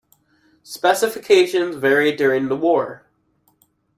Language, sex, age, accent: English, male, under 19, United States English